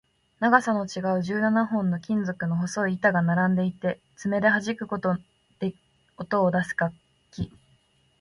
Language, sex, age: Japanese, female, 19-29